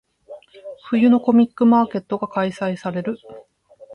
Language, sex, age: Japanese, female, 50-59